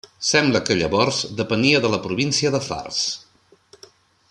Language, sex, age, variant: Catalan, male, 40-49, Central